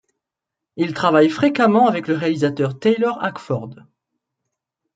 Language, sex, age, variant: French, male, 19-29, Français de métropole